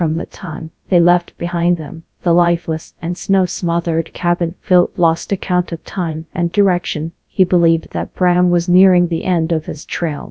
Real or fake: fake